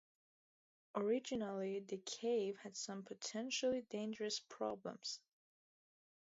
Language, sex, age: English, female, under 19